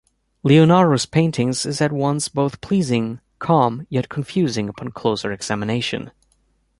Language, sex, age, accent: English, male, 30-39, United States English